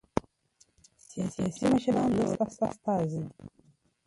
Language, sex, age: Pashto, female, 19-29